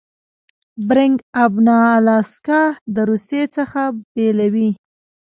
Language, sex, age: Pashto, female, 19-29